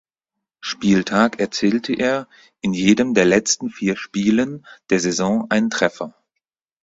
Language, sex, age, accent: German, male, 30-39, Deutschland Deutsch